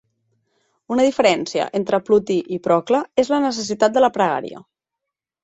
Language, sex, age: Catalan, female, 30-39